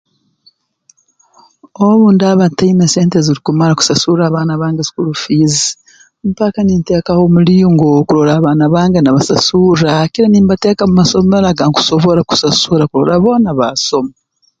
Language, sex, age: Tooro, female, 40-49